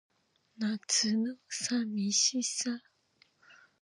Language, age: Japanese, 19-29